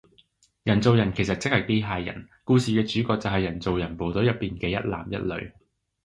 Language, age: Cantonese, 30-39